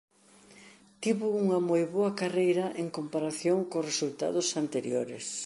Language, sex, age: Galician, female, 60-69